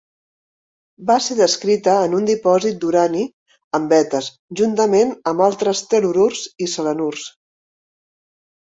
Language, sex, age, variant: Catalan, female, 50-59, Central